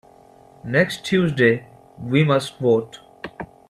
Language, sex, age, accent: English, male, 19-29, India and South Asia (India, Pakistan, Sri Lanka)